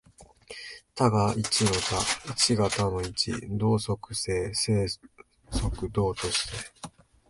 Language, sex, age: Japanese, male, 19-29